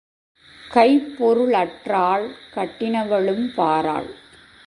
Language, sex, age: Tamil, female, 40-49